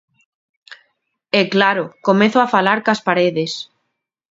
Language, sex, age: Galician, female, 30-39